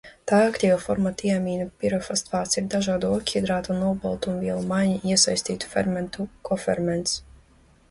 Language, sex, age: Latvian, female, 19-29